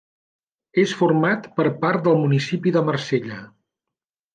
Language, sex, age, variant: Catalan, male, 50-59, Central